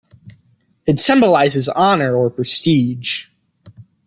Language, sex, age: English, male, under 19